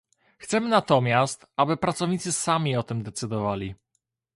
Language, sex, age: Polish, male, 19-29